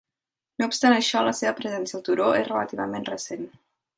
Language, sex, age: Catalan, female, 19-29